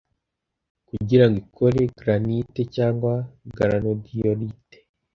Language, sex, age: Kinyarwanda, male, under 19